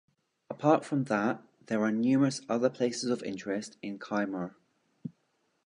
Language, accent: English, England English